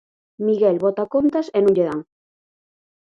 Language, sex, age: Galician, female, 19-29